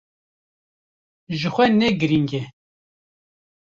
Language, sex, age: Kurdish, male, 50-59